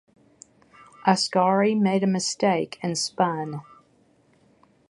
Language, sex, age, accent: English, female, 60-69, United States English